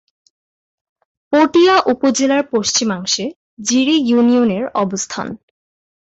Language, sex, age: Bengali, female, under 19